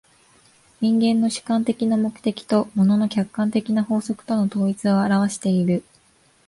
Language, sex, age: Japanese, female, 19-29